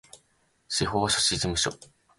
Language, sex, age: Japanese, male, 19-29